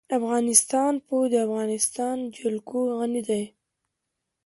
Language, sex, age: Pashto, female, 19-29